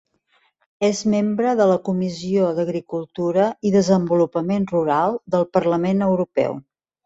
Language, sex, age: Catalan, female, 60-69